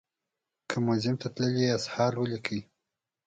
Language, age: Pashto, 30-39